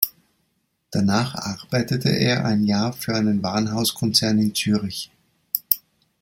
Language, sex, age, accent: German, male, 40-49, Österreichisches Deutsch